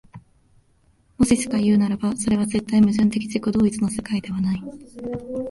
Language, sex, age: Japanese, female, 19-29